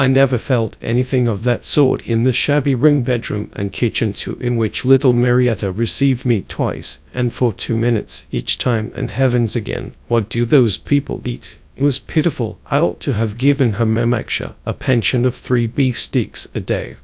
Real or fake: fake